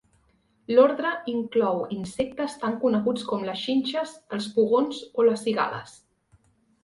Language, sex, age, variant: Catalan, female, 19-29, Central